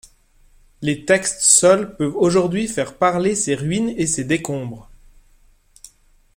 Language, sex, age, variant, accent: French, male, 40-49, Français d'Europe, Français de Suisse